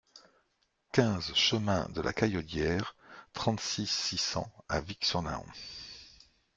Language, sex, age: French, male, 50-59